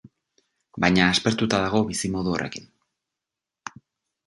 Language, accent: Basque, Erdialdekoa edo Nafarra (Gipuzkoa, Nafarroa)